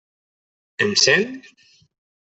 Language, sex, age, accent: Catalan, male, 40-49, valencià